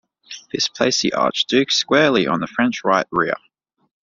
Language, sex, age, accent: English, male, 19-29, Australian English